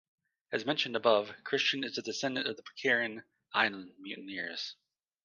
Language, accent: English, United States English